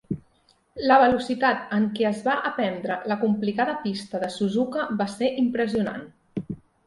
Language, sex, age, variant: Catalan, female, 19-29, Central